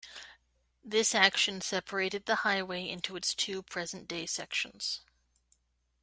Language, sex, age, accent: English, female, 30-39, United States English